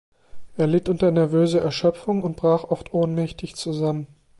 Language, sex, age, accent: German, male, 30-39, Deutschland Deutsch